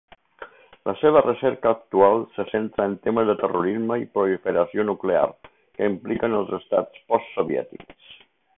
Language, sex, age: Catalan, male, 60-69